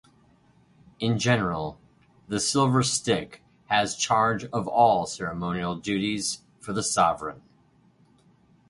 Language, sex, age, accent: English, male, 50-59, United States English